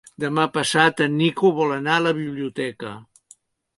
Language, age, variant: Catalan, 60-69, Central